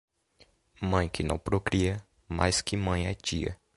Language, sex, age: Portuguese, male, under 19